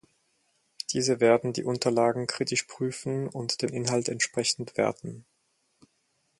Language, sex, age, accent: German, male, 19-29, Deutschland Deutsch; Schweizerdeutsch